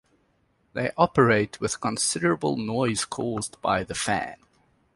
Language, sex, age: English, male, 30-39